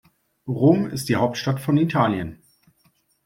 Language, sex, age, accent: German, male, 40-49, Deutschland Deutsch